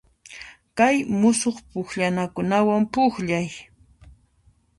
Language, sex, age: Puno Quechua, female, 30-39